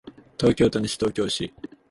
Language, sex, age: Japanese, male, 19-29